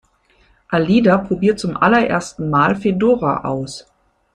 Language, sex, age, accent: German, female, 50-59, Deutschland Deutsch